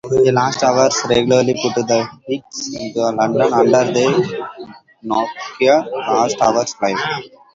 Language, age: English, 19-29